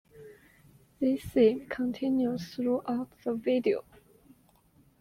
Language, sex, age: English, female, 19-29